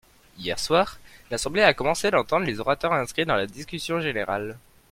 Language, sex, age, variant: French, male, under 19, Français de métropole